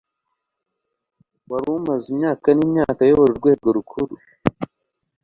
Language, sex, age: Kinyarwanda, male, 19-29